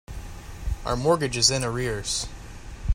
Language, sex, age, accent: English, male, 19-29, United States English